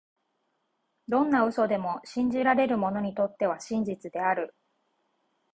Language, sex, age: Japanese, female, 40-49